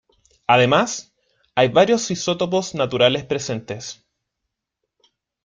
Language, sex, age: Spanish, male, 19-29